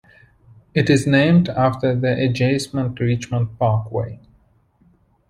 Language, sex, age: English, male, 30-39